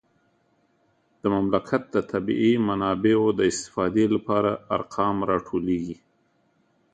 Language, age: Pashto, 50-59